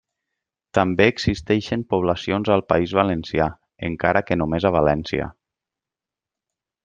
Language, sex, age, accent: Catalan, male, 30-39, valencià